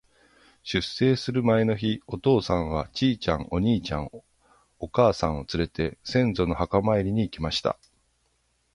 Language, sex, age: Japanese, male, 40-49